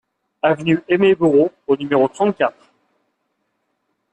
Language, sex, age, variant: French, male, 40-49, Français de métropole